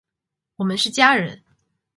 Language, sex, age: Chinese, female, 19-29